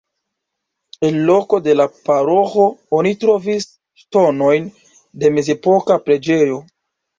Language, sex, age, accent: Esperanto, male, 19-29, Internacia